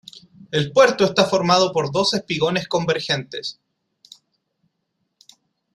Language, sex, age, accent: Spanish, male, 30-39, Chileno: Chile, Cuyo